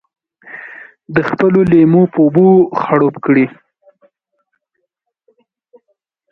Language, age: Pashto, 19-29